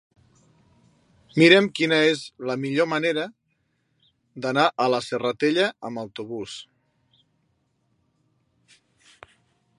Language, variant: Catalan, Central